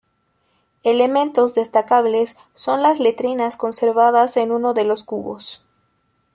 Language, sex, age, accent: Spanish, female, 19-29, Andino-Pacífico: Colombia, Perú, Ecuador, oeste de Bolivia y Venezuela andina